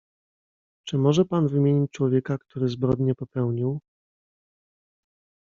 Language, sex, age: Polish, male, 30-39